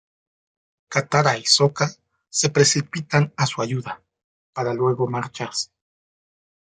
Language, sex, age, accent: Spanish, male, 40-49, México